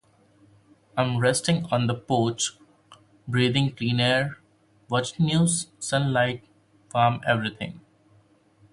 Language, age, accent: English, 19-29, India and South Asia (India, Pakistan, Sri Lanka)